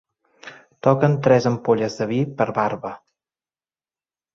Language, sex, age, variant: Catalan, male, 40-49, Central